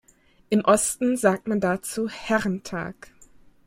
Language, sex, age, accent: German, female, 19-29, Deutschland Deutsch